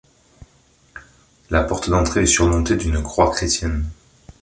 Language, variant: French, Français de métropole